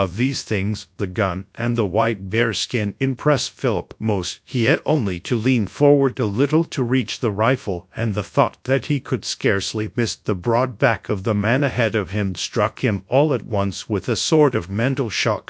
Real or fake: fake